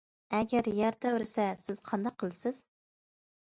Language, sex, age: Uyghur, female, 30-39